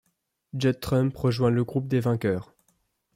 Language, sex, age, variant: French, male, 19-29, Français de métropole